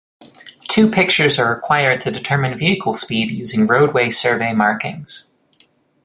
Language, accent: English, United States English